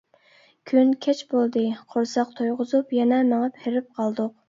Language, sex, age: Uyghur, female, 19-29